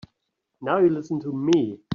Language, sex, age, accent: English, male, 30-39, United States English